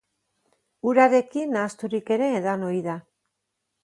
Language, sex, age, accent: Basque, female, 50-59, Mendebalekoa (Araba, Bizkaia, Gipuzkoako mendebaleko herri batzuk)